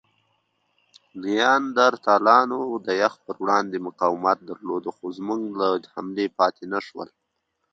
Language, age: Pashto, 19-29